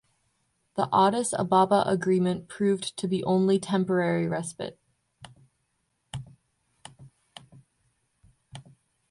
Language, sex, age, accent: English, female, 19-29, United States English; Canadian English